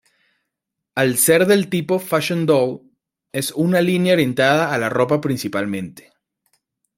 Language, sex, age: Spanish, male, 19-29